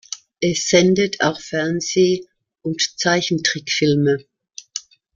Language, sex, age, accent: German, female, 60-69, Deutschland Deutsch